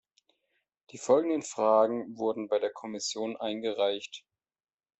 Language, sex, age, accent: German, male, 30-39, Deutschland Deutsch